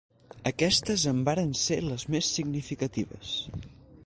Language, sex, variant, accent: Catalan, male, Central, central